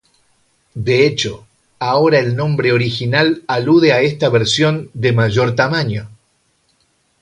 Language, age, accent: Spanish, 50-59, Rioplatense: Argentina, Uruguay, este de Bolivia, Paraguay